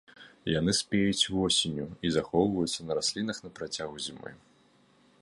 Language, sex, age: Belarusian, male, 19-29